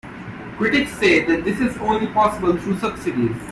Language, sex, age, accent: English, male, 19-29, India and South Asia (India, Pakistan, Sri Lanka)